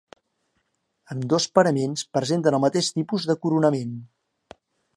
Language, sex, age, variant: Catalan, male, 50-59, Central